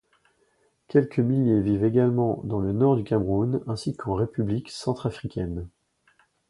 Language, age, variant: French, 40-49, Français de métropole